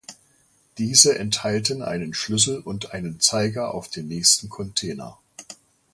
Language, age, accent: German, 50-59, Deutschland Deutsch